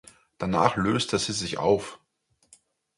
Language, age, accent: German, 19-29, Österreichisches Deutsch